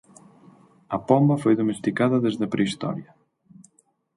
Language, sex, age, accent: Galician, male, 30-39, Normativo (estándar)